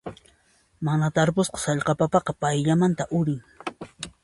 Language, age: Puno Quechua, 50-59